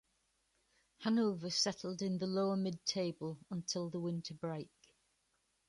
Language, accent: English, England English